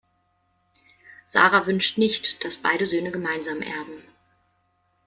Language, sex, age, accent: German, female, 19-29, Deutschland Deutsch